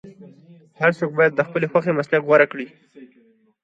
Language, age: Pashto, 19-29